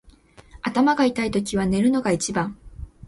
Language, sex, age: Japanese, female, 19-29